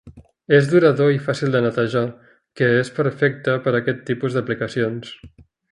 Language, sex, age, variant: Catalan, male, 30-39, Central